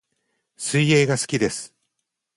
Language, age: Japanese, 60-69